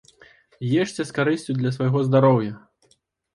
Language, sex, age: Belarusian, male, 30-39